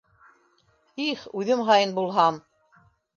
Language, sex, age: Bashkir, female, 60-69